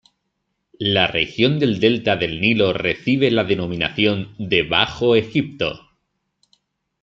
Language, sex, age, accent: Spanish, male, 30-39, España: Norte peninsular (Asturias, Castilla y León, Cantabria, País Vasco, Navarra, Aragón, La Rioja, Guadalajara, Cuenca)